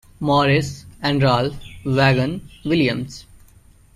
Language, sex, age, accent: English, male, 19-29, India and South Asia (India, Pakistan, Sri Lanka)